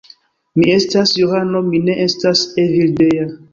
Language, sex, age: Esperanto, male, 19-29